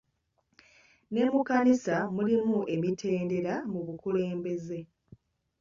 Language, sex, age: Ganda, female, 19-29